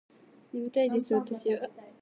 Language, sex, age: Japanese, female, 19-29